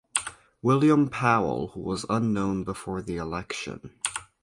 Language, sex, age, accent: English, male, under 19, Canadian English